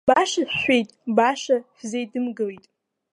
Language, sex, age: Abkhazian, female, under 19